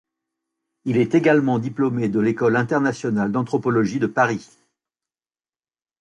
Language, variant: French, Français de métropole